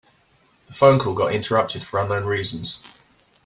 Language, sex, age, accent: English, male, 40-49, England English